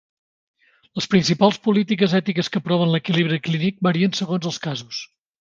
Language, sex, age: Catalan, male, 40-49